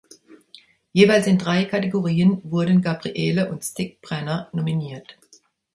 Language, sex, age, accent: German, female, 60-69, Deutschland Deutsch